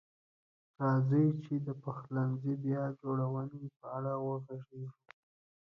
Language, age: Pashto, 19-29